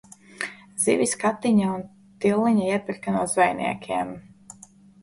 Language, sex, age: Latvian, female, 19-29